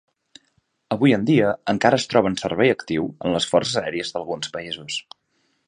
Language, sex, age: Catalan, male, 19-29